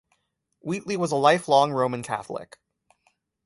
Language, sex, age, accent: English, male, 30-39, United States English